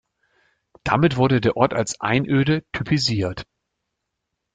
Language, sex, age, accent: German, male, 50-59, Deutschland Deutsch